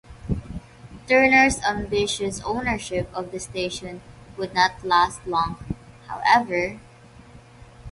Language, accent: English, Filipino